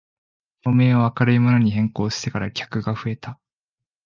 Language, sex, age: Japanese, male, 19-29